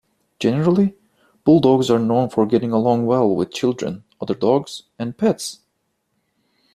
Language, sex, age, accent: English, male, 19-29, United States English